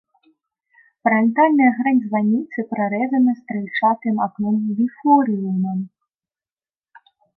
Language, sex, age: Belarusian, female, 19-29